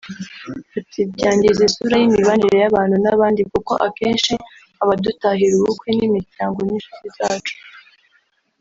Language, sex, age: Kinyarwanda, female, 19-29